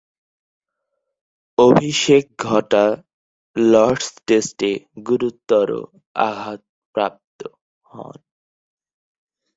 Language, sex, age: Bengali, male, 19-29